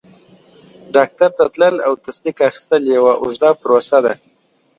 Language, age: Pashto, 30-39